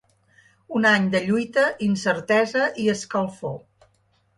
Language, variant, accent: Catalan, Central, central